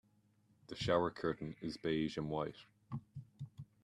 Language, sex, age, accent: English, male, 19-29, Irish English